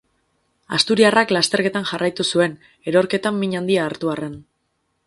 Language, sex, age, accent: Basque, female, 19-29, Mendebalekoa (Araba, Bizkaia, Gipuzkoako mendebaleko herri batzuk)